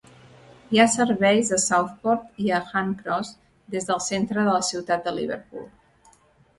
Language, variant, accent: Catalan, Central, central